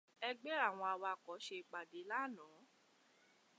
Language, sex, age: Yoruba, female, 19-29